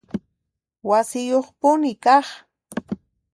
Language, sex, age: Puno Quechua, female, 30-39